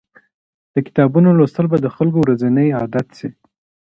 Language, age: Pashto, 30-39